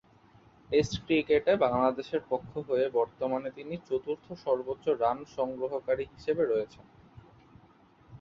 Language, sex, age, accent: Bengali, male, 19-29, Bangladeshi